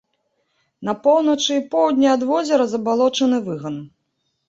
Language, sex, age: Belarusian, female, 30-39